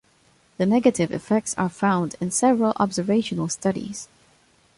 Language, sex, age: English, female, under 19